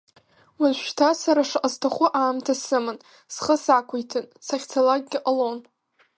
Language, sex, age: Abkhazian, female, under 19